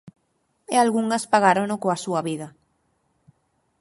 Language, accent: Galician, Normativo (estándar)